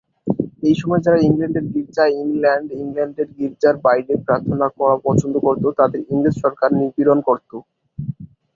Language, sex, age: Bengali, male, 19-29